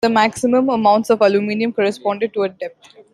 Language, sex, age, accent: English, female, 19-29, India and South Asia (India, Pakistan, Sri Lanka)